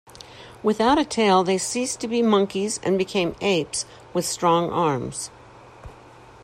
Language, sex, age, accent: English, female, 60-69, United States English